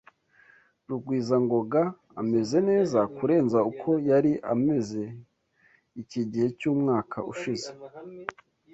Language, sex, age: Kinyarwanda, male, 19-29